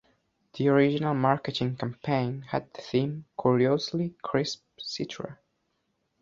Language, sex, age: English, male, under 19